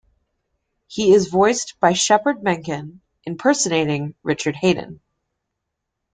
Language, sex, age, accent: English, female, 19-29, United States English